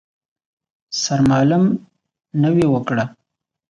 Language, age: Pashto, 19-29